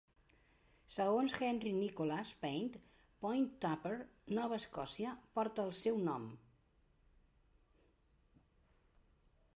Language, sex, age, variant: Catalan, female, 70-79, Central